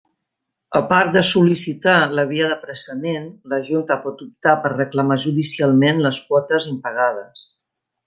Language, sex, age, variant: Catalan, female, 50-59, Central